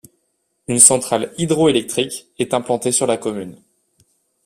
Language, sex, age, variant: French, male, 19-29, Français de métropole